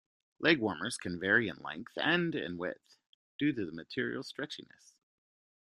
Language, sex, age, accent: English, male, 30-39, United States English